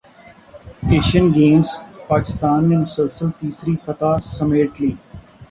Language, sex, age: Urdu, male, 40-49